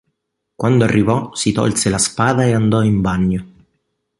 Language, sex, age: Italian, male, 19-29